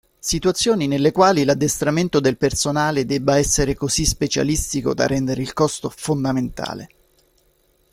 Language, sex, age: Italian, male, 50-59